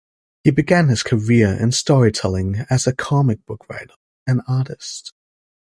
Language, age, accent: English, 19-29, United States English